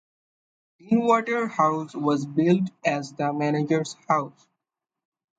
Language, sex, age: English, male, 19-29